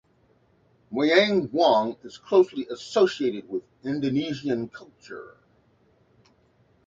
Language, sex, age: English, male, 60-69